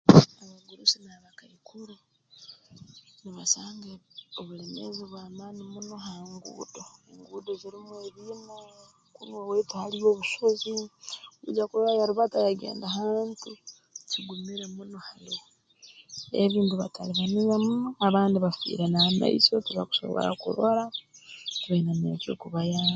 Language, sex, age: Tooro, female, 30-39